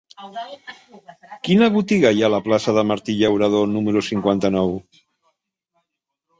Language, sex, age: Catalan, male, 60-69